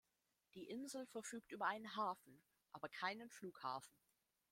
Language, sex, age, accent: German, female, 30-39, Deutschland Deutsch